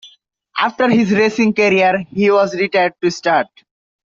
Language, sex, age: English, male, under 19